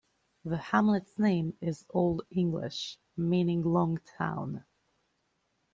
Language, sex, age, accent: English, male, under 19, Australian English